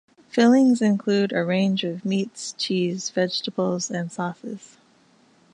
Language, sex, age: English, female, 40-49